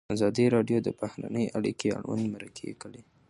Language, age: Pashto, 19-29